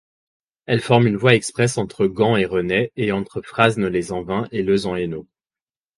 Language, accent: French, Français de Belgique